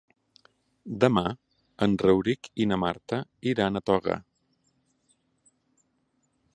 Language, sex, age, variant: Catalan, male, 50-59, Central